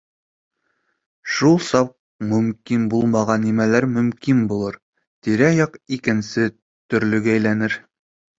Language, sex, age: Bashkir, male, 19-29